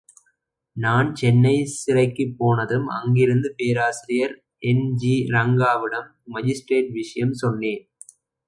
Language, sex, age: Tamil, male, 19-29